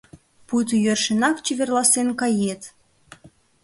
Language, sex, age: Mari, female, 19-29